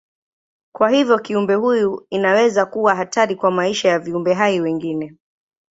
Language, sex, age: Swahili, female, 19-29